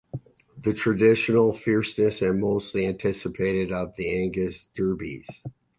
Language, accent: English, United States English